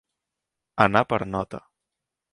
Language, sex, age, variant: Catalan, male, 19-29, Central